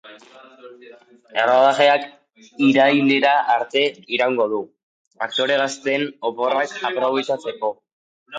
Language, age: Basque, under 19